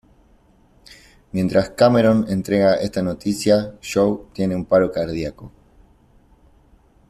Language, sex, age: Spanish, male, 19-29